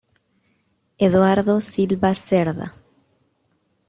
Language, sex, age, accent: Spanish, female, 30-39, América central